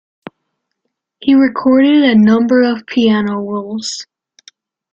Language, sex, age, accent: English, female, under 19, United States English